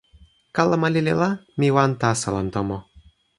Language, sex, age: Toki Pona, male, 19-29